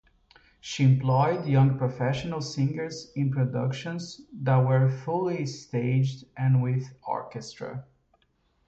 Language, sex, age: English, male, 30-39